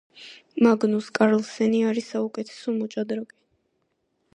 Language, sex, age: Georgian, female, under 19